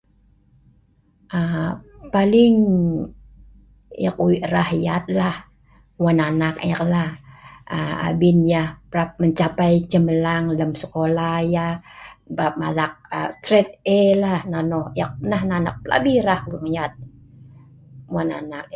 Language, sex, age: Sa'ban, female, 50-59